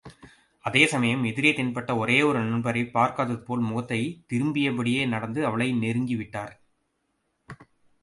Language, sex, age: Tamil, male, 40-49